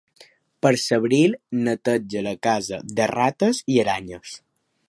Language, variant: Catalan, Balear